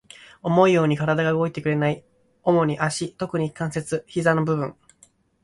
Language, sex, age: Japanese, male, 19-29